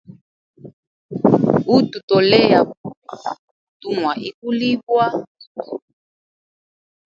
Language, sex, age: Hemba, female, 19-29